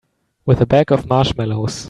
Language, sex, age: English, male, 19-29